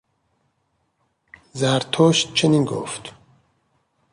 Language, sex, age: Persian, male, 30-39